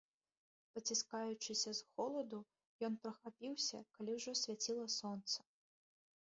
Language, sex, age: Belarusian, female, 19-29